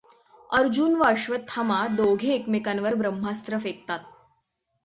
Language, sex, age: Marathi, female, 19-29